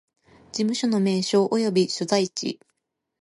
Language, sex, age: Japanese, female, 30-39